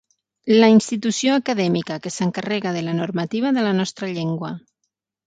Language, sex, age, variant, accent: Catalan, female, 50-59, Nord-Occidental, Tortosí